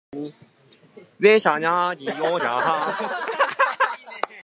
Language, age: Cantonese, 19-29